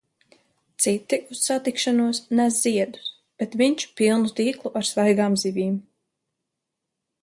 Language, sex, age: Latvian, female, 19-29